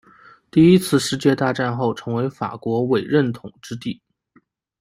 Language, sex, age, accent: Chinese, male, 19-29, 出生地：江苏省